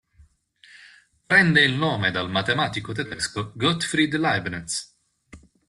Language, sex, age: Italian, male, 19-29